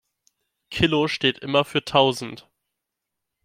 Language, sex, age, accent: German, male, 19-29, Deutschland Deutsch